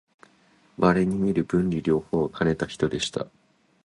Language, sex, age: Japanese, male, 19-29